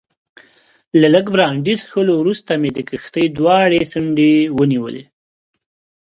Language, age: Pashto, 19-29